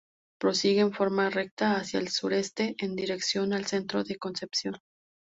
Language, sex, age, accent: Spanish, female, 30-39, México